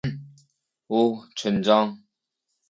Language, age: Korean, 19-29